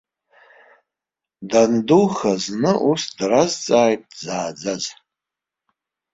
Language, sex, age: Abkhazian, male, 60-69